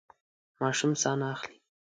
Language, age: Pashto, under 19